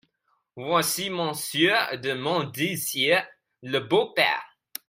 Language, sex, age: French, male, under 19